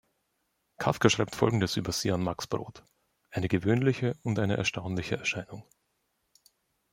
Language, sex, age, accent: German, male, 30-39, Österreichisches Deutsch